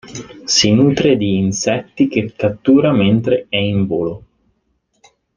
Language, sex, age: Italian, male, 19-29